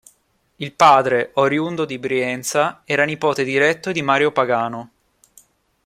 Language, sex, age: Italian, male, 19-29